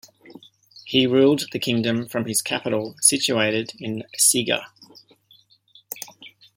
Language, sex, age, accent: English, male, 40-49, Australian English